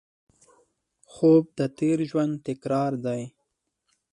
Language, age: Pashto, 19-29